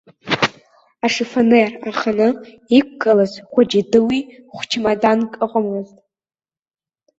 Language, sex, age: Abkhazian, female, under 19